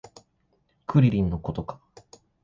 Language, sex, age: Japanese, male, 19-29